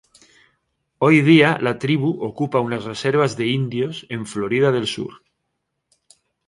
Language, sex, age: Spanish, female, 50-59